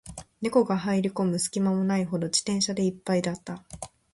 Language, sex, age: Japanese, female, 19-29